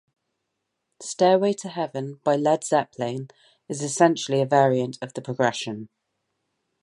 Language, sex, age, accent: English, female, 30-39, England English